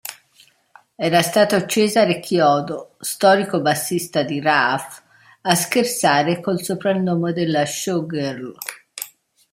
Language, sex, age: Italian, female, 60-69